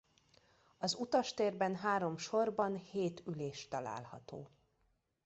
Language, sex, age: Hungarian, female, 30-39